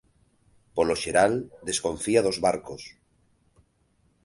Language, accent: Galician, Normativo (estándar)